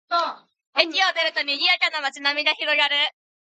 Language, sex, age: Japanese, female, 19-29